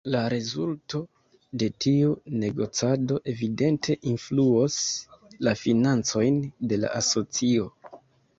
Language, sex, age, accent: Esperanto, male, 19-29, Internacia